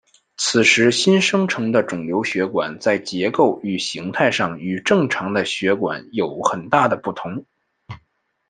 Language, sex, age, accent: Chinese, male, 19-29, 出生地：北京市